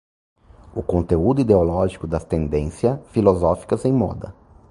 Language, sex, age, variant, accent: Portuguese, male, 50-59, Portuguese (Brasil), Paulista